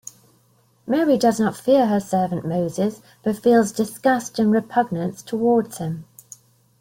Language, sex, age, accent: English, female, 50-59, England English